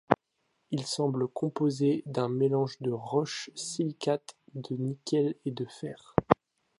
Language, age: French, 19-29